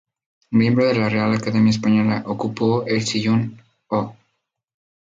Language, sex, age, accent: Spanish, male, 19-29, México